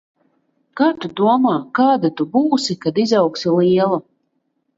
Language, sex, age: Latvian, female, 40-49